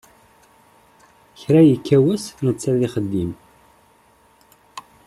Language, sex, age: Kabyle, male, 30-39